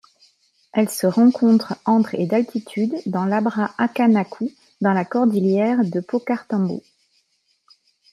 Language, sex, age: French, female, 40-49